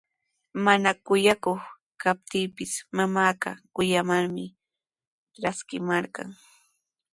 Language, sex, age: Sihuas Ancash Quechua, female, 19-29